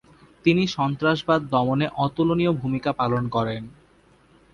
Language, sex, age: Bengali, male, 19-29